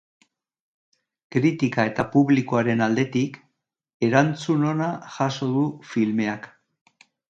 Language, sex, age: Basque, male, 60-69